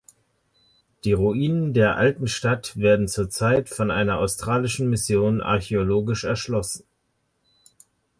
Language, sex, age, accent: German, male, 19-29, Deutschland Deutsch